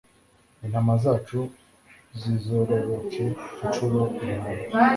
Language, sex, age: Kinyarwanda, male, 19-29